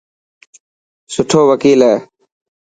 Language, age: Dhatki, 19-29